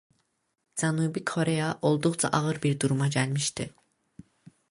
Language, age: Azerbaijani, under 19